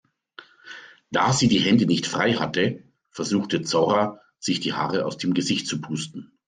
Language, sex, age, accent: German, male, 50-59, Deutschland Deutsch